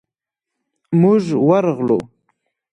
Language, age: Pashto, 19-29